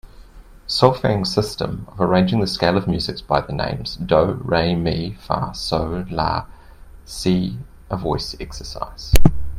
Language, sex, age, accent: English, male, 30-39, New Zealand English